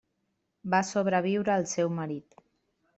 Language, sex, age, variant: Catalan, female, 40-49, Central